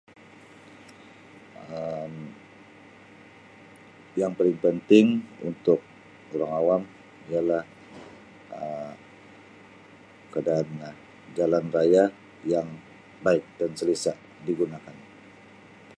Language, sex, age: Sabah Malay, male, 40-49